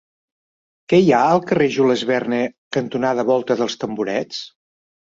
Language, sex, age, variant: Catalan, male, 50-59, Central